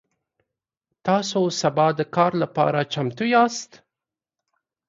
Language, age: Pashto, 30-39